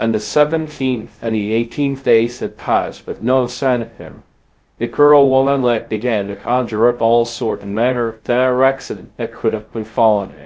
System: TTS, VITS